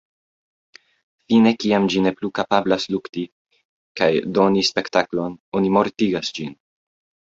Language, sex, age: Esperanto, male, 19-29